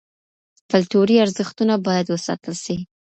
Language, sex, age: Pashto, female, under 19